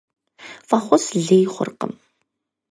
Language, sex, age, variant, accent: Kabardian, female, 30-39, Адыгэбзэ (Къэбэрдей, Кирил, псоми зэдай), Джылэхъстэней (Gilahsteney)